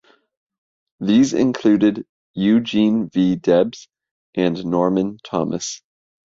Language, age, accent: English, 30-39, Canadian English